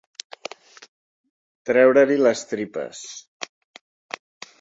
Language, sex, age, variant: Catalan, male, 30-39, Central